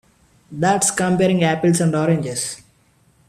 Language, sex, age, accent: English, male, 19-29, India and South Asia (India, Pakistan, Sri Lanka)